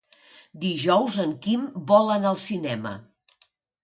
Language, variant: Catalan, Nord-Occidental